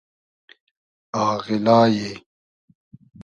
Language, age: Hazaragi, 30-39